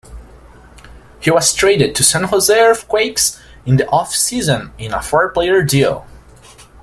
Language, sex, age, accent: English, male, under 19, United States English